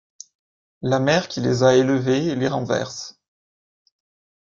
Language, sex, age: French, male, 19-29